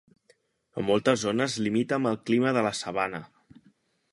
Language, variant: Catalan, Central